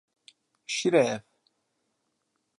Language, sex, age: Kurdish, male, 30-39